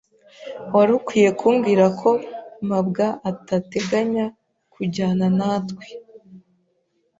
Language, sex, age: Kinyarwanda, female, 19-29